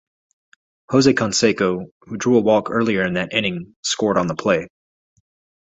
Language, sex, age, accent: English, male, 30-39, United States English